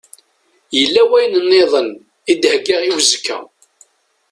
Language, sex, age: Kabyle, female, 60-69